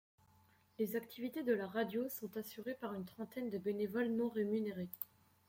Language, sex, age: French, male, under 19